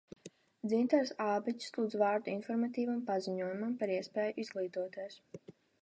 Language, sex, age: Latvian, female, under 19